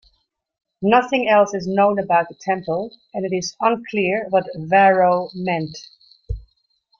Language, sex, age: English, female, 50-59